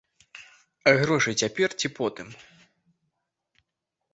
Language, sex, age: Belarusian, male, 19-29